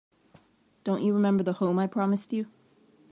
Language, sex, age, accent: English, female, 30-39, United States English